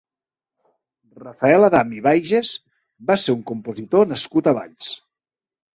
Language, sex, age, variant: Catalan, male, 40-49, Central